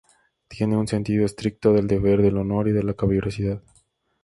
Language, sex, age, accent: Spanish, male, 19-29, México